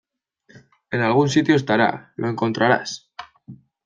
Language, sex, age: Spanish, male, 19-29